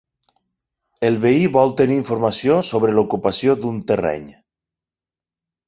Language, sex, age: Catalan, male, 40-49